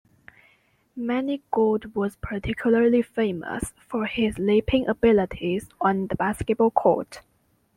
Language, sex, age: English, female, 19-29